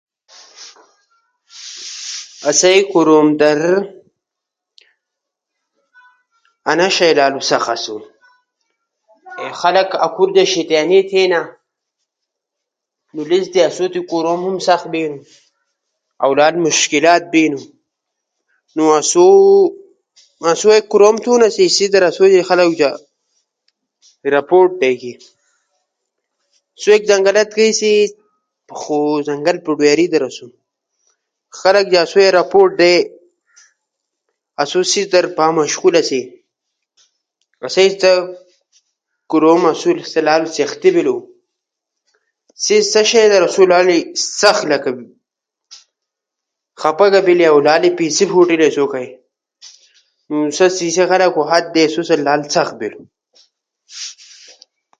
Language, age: Ushojo, under 19